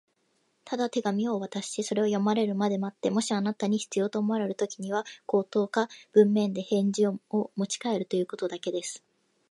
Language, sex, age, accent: Japanese, female, 19-29, 標準語